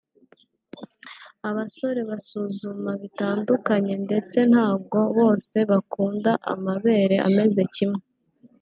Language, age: Kinyarwanda, 19-29